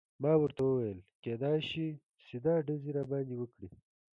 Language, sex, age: Pashto, male, 30-39